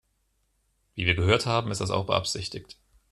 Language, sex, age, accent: German, male, 30-39, Deutschland Deutsch